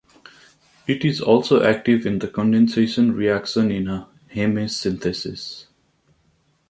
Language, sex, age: English, male, 19-29